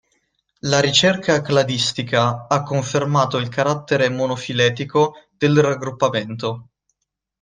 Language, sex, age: Italian, male, 19-29